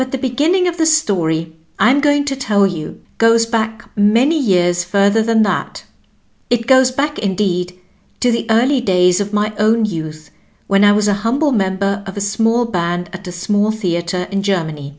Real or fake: real